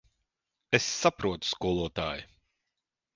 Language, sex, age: Latvian, male, 40-49